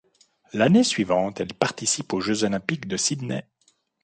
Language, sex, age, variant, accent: French, male, 40-49, Français d'Europe, Français de Suisse